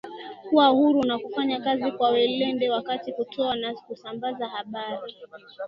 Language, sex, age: Swahili, female, 19-29